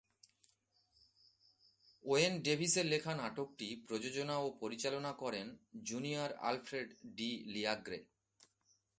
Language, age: Bengali, 40-49